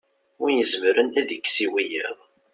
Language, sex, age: Kabyle, male, 30-39